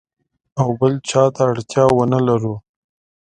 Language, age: Pashto, 30-39